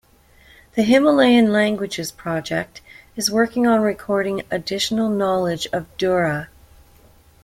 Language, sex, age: English, female, 50-59